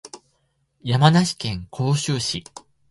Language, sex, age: Japanese, male, 19-29